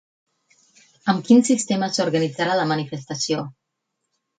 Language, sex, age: Catalan, female, 50-59